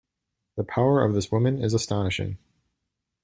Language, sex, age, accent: English, male, 19-29, United States English